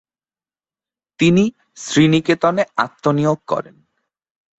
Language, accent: Bengali, প্রমিত